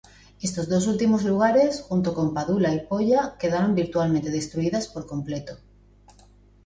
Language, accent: Spanish, España: Centro-Sur peninsular (Madrid, Toledo, Castilla-La Mancha)